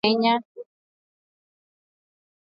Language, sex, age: Swahili, female, 19-29